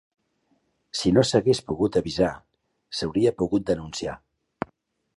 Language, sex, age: Catalan, male, 50-59